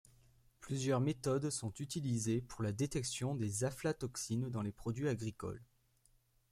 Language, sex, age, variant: French, male, under 19, Français de métropole